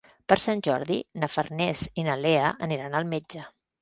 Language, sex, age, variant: Catalan, female, 50-59, Central